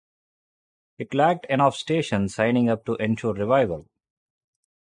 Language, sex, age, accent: English, male, 30-39, India and South Asia (India, Pakistan, Sri Lanka)